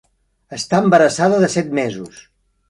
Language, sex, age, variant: Catalan, male, 60-69, Central